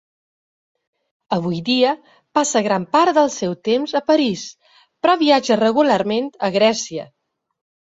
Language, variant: Catalan, Balear